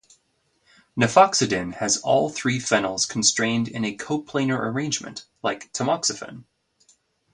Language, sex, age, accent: English, male, 40-49, United States English